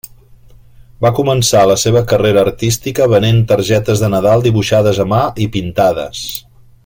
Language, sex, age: Catalan, male, 50-59